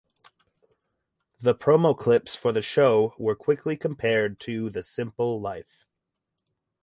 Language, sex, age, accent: English, male, 30-39, United States English